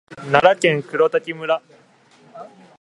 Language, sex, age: Japanese, male, 19-29